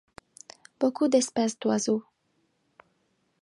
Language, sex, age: French, female, 19-29